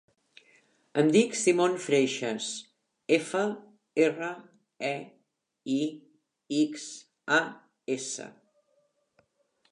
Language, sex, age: Catalan, female, 60-69